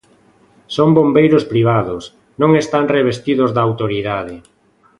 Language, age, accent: Galician, 40-49, Normativo (estándar)